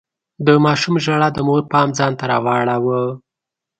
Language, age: Pashto, 19-29